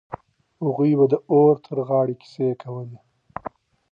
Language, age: Pashto, 30-39